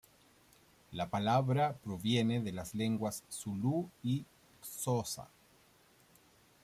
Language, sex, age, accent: Spanish, male, 40-49, Chileno: Chile, Cuyo